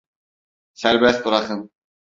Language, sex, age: Turkish, male, 19-29